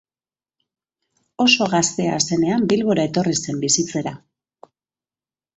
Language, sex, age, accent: Basque, female, 50-59, Mendebalekoa (Araba, Bizkaia, Gipuzkoako mendebaleko herri batzuk)